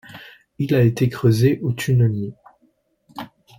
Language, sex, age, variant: French, male, 19-29, Français de métropole